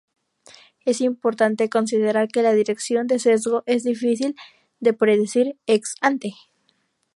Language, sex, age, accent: Spanish, female, 19-29, México